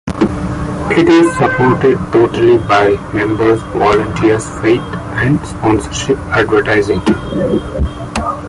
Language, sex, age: English, male, 19-29